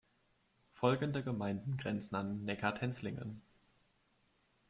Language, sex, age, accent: German, male, 19-29, Deutschland Deutsch